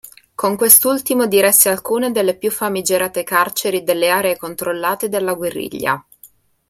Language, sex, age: Italian, female, 19-29